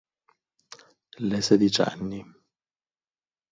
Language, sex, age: Italian, male, 19-29